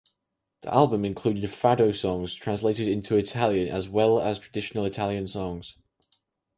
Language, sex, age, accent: English, male, under 19, England English